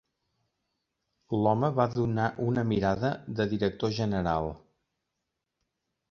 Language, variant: Catalan, Central